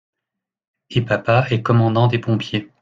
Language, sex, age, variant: French, male, 40-49, Français de métropole